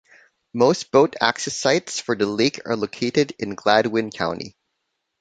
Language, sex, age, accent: English, male, 30-39, Filipino